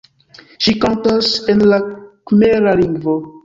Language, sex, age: Esperanto, male, 19-29